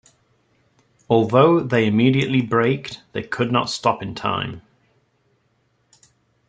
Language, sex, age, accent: English, male, 30-39, England English